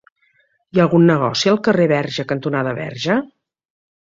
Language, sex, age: Catalan, female, 50-59